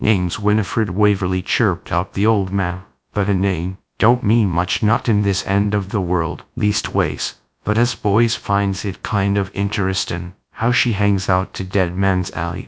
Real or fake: fake